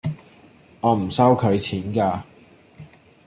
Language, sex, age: Cantonese, male, 30-39